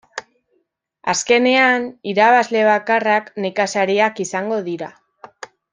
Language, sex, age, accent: Basque, female, 19-29, Mendebalekoa (Araba, Bizkaia, Gipuzkoako mendebaleko herri batzuk)